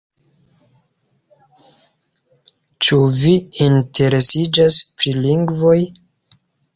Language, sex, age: Esperanto, male, 19-29